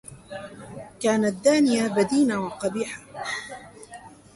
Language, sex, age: Arabic, female, 30-39